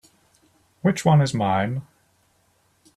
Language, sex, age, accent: English, male, 19-29, England English